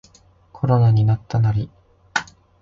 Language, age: Japanese, 19-29